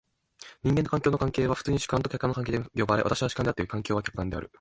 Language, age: Japanese, 19-29